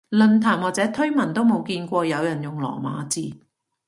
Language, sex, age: Cantonese, female, 40-49